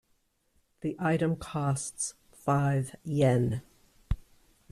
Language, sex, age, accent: English, female, 70-79, United States English